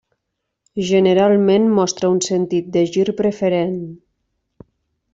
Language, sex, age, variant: Catalan, female, 40-49, Nord-Occidental